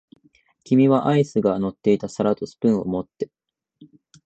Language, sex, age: Japanese, male, 19-29